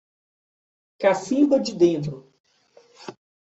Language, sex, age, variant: Portuguese, male, 30-39, Portuguese (Brasil)